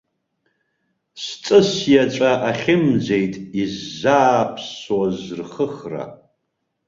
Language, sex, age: Abkhazian, male, 50-59